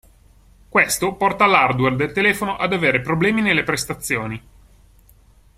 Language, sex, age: Italian, male, 30-39